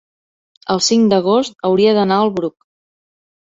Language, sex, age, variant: Catalan, female, 30-39, Central